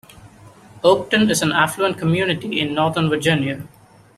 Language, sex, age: English, male, 19-29